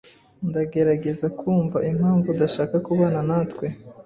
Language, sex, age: Kinyarwanda, female, 30-39